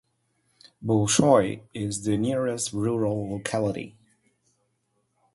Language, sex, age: English, male, 30-39